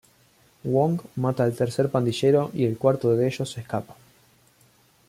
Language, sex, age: Spanish, male, under 19